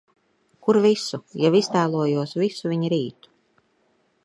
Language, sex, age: Latvian, female, 40-49